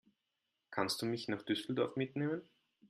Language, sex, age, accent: German, male, 30-39, Österreichisches Deutsch